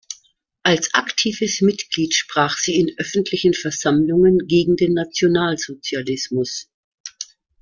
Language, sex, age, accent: German, female, 60-69, Deutschland Deutsch